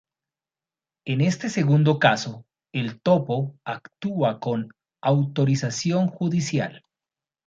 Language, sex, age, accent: Spanish, male, 50-59, Andino-Pacífico: Colombia, Perú, Ecuador, oeste de Bolivia y Venezuela andina